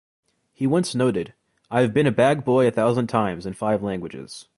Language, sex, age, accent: English, male, 19-29, United States English